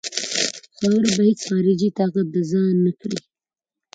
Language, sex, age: Pashto, female, 30-39